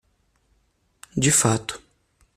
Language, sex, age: Portuguese, male, 30-39